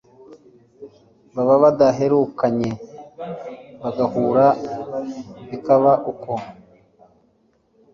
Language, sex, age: Kinyarwanda, male, 30-39